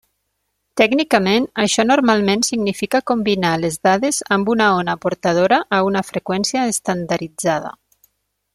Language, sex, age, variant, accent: Catalan, female, 40-49, Nord-Occidental, Tortosí